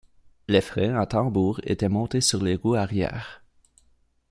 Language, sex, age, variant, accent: French, male, 19-29, Français d'Amérique du Nord, Français du Canada